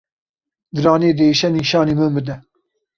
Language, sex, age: Kurdish, male, 19-29